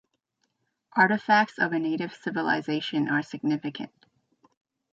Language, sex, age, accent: English, female, 30-39, United States English